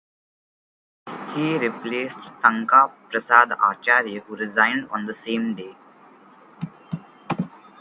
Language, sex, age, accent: English, male, under 19, India and South Asia (India, Pakistan, Sri Lanka)